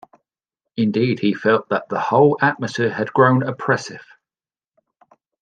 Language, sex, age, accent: English, male, 40-49, England English